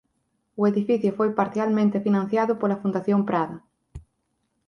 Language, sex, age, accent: Galician, female, 30-39, Atlántico (seseo e gheada)